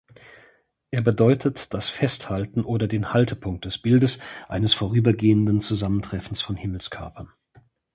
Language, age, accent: German, 40-49, Deutschland Deutsch